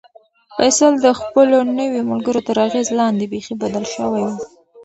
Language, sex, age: Pashto, female, under 19